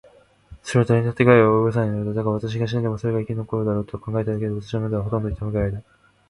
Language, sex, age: Japanese, male, 19-29